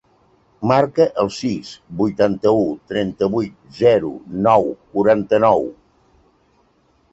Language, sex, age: Catalan, male, 70-79